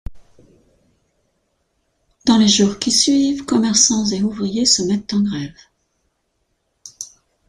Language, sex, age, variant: French, female, 50-59, Français de métropole